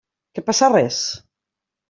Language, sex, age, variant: Catalan, female, 50-59, Nord-Occidental